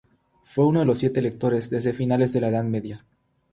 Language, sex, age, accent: Spanish, male, under 19, Andino-Pacífico: Colombia, Perú, Ecuador, oeste de Bolivia y Venezuela andina; Rioplatense: Argentina, Uruguay, este de Bolivia, Paraguay